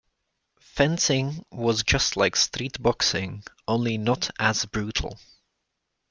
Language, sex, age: English, male, under 19